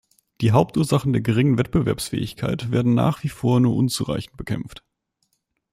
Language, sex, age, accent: German, male, 19-29, Deutschland Deutsch